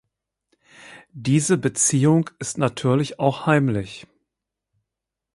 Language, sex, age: German, male, 50-59